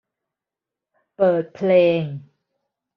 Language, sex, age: Thai, female, 30-39